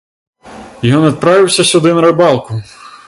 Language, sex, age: Belarusian, male, 30-39